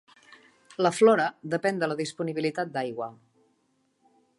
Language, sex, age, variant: Catalan, female, 40-49, Central